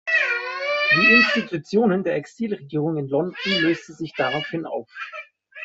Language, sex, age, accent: German, male, 30-39, Deutschland Deutsch